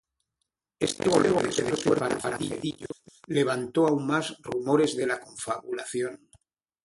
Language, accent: Spanish, España: Norte peninsular (Asturias, Castilla y León, Cantabria, País Vasco, Navarra, Aragón, La Rioja, Guadalajara, Cuenca)